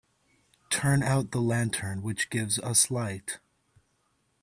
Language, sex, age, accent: English, male, 19-29, United States English